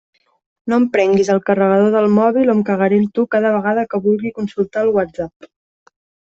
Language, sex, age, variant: Catalan, female, 19-29, Central